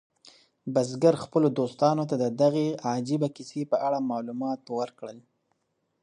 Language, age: Pashto, 19-29